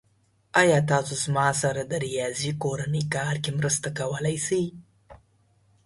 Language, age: Pashto, 19-29